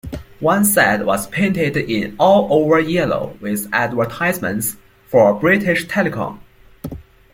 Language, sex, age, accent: English, male, under 19, Hong Kong English